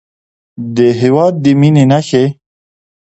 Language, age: Pashto, 30-39